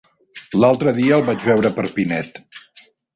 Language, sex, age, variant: Catalan, male, 70-79, Central